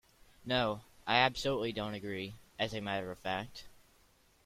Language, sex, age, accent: English, male, under 19, United States English